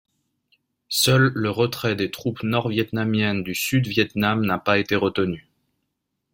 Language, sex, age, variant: French, male, 30-39, Français de métropole